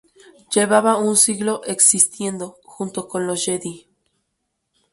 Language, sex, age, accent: Spanish, female, 30-39, México